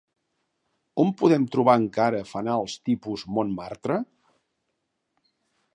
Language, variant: Catalan, Central